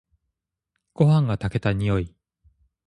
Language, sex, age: Japanese, male, 30-39